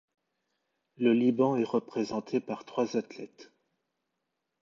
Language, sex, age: French, male, 19-29